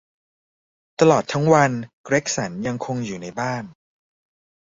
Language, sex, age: Thai, male, 19-29